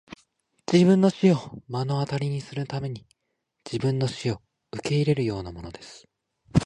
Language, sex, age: Japanese, male, 19-29